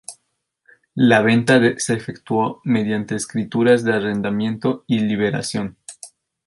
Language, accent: Spanish, México